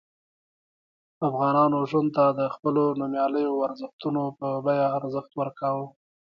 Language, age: Pashto, 30-39